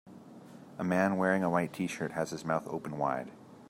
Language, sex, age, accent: English, male, 30-39, Canadian English